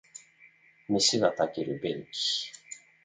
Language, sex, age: Japanese, male, 30-39